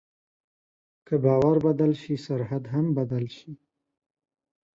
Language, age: Pashto, 30-39